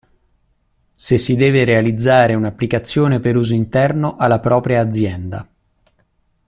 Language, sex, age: Italian, male, 40-49